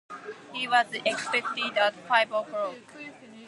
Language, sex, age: English, female, 19-29